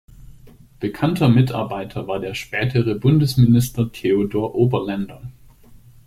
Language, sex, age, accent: German, male, 40-49, Deutschland Deutsch